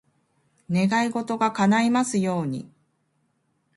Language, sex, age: Japanese, female, 40-49